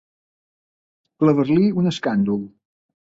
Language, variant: Catalan, Balear